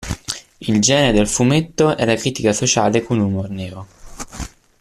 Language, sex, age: Italian, male, 19-29